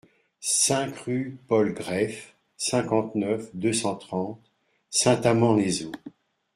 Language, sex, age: French, male, 60-69